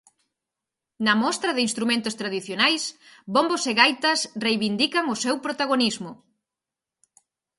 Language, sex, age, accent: Galician, female, 30-39, Central (gheada)